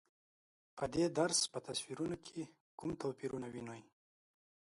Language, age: Pashto, 19-29